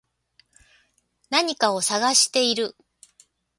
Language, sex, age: Japanese, female, 60-69